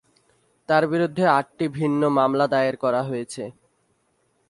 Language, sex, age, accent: Bengali, male, 19-29, fluent